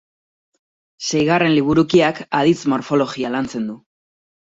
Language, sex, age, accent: Basque, female, 30-39, Mendebalekoa (Araba, Bizkaia, Gipuzkoako mendebaleko herri batzuk)